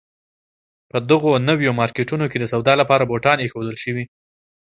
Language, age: Pashto, 19-29